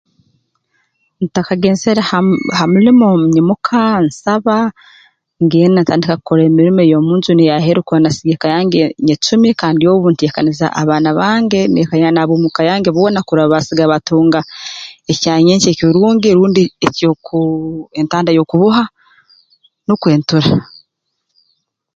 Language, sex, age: Tooro, female, 30-39